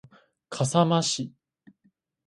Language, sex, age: Japanese, male, under 19